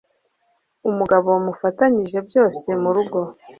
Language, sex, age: Kinyarwanda, female, 19-29